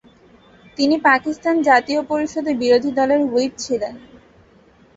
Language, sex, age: Bengali, female, under 19